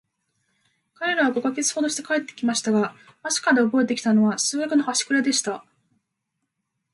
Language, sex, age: Japanese, female, 19-29